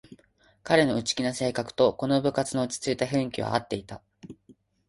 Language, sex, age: Japanese, male, 19-29